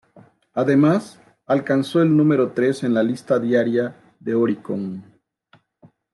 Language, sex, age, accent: Spanish, male, 50-59, México